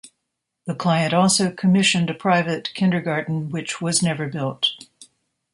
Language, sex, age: English, female, 60-69